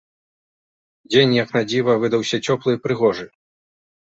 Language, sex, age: Belarusian, male, 30-39